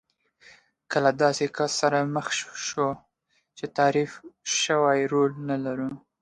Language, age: Pashto, 19-29